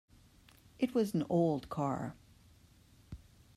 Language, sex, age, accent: English, female, 50-59, United States English